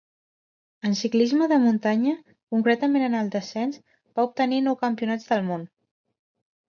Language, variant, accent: Catalan, Central, central